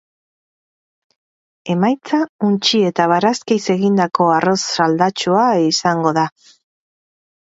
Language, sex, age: Basque, female, 30-39